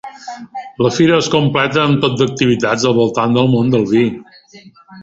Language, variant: Catalan, Balear